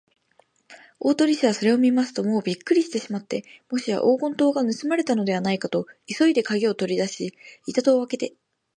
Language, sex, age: Japanese, female, 19-29